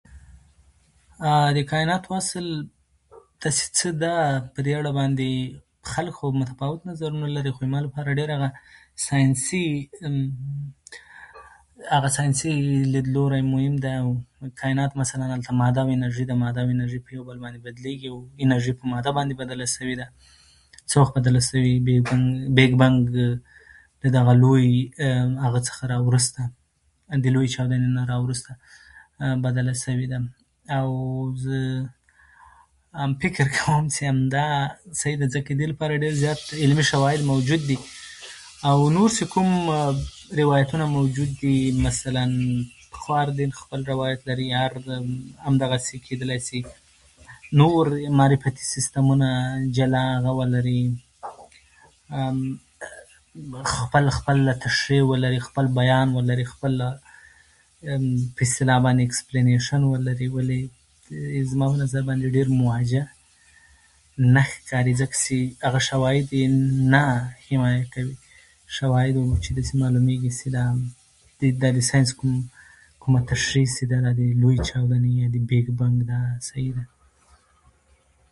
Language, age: Pashto, 30-39